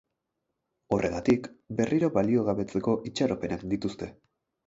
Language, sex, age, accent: Basque, male, 19-29, Erdialdekoa edo Nafarra (Gipuzkoa, Nafarroa)